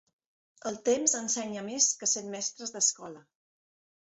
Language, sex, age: Catalan, female, 40-49